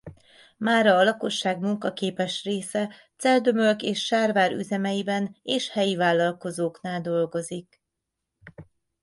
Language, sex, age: Hungarian, female, 40-49